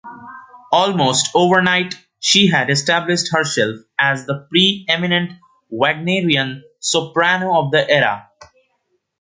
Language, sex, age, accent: English, male, under 19, India and South Asia (India, Pakistan, Sri Lanka)